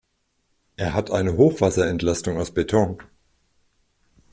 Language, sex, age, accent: German, male, 40-49, Deutschland Deutsch